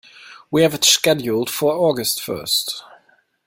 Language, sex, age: English, male, 19-29